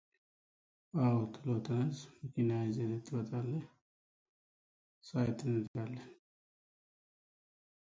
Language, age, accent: English, 30-39, United States English